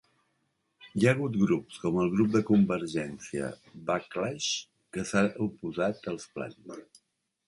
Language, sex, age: Catalan, male, 50-59